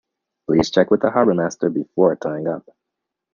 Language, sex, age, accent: English, male, 30-39, United States English